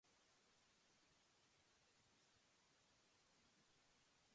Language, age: English, under 19